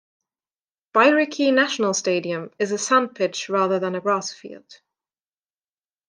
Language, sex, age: English, female, 19-29